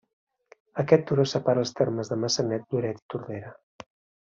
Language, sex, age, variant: Catalan, male, 40-49, Central